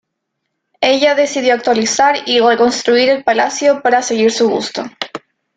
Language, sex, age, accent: Spanish, female, 19-29, Chileno: Chile, Cuyo